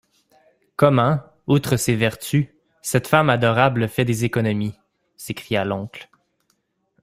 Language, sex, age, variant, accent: French, male, 19-29, Français d'Amérique du Nord, Français du Canada